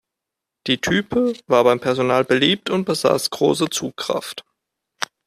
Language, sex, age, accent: German, male, 30-39, Deutschland Deutsch